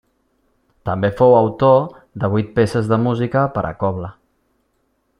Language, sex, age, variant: Catalan, male, 30-39, Septentrional